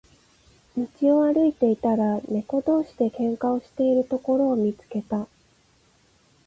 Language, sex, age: Japanese, female, 30-39